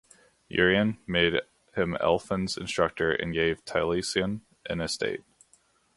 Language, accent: English, United States English